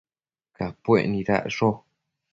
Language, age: Matsés, under 19